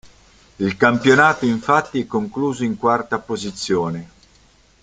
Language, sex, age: Italian, male, 50-59